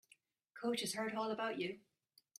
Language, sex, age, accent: English, female, 30-39, Irish English